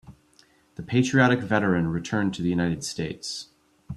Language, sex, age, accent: English, male, 40-49, United States English